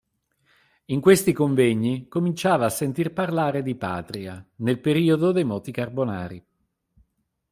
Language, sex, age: Italian, male, 50-59